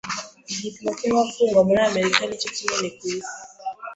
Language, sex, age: Kinyarwanda, female, 19-29